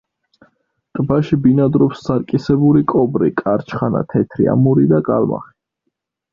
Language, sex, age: Georgian, male, 19-29